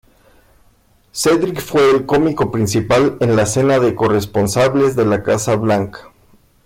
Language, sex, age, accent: Spanish, male, 40-49, México